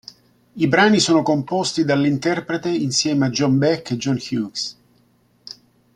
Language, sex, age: Italian, male, 60-69